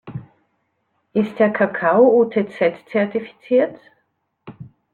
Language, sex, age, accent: German, female, 50-59, Österreichisches Deutsch